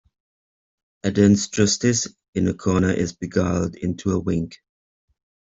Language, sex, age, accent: English, male, 40-49, England English